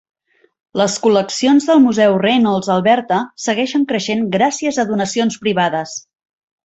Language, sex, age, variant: Catalan, female, 40-49, Central